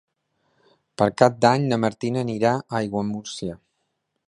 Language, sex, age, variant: Catalan, male, 30-39, Balear